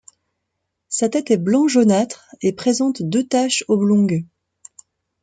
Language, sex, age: French, female, 40-49